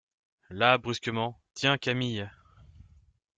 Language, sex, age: French, male, 19-29